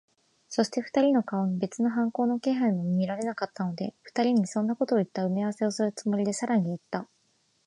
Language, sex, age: Japanese, female, 19-29